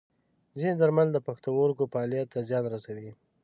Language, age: Pashto, 30-39